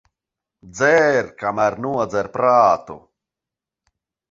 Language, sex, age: Latvian, male, 30-39